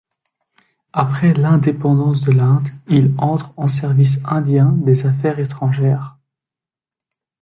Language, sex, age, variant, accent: French, male, 19-29, Français d'Europe, Français de Belgique